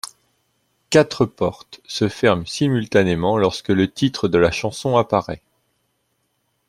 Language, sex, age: French, male, 40-49